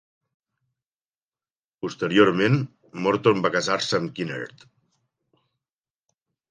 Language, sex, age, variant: Catalan, male, 40-49, Central